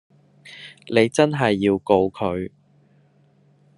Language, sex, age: Cantonese, male, 30-39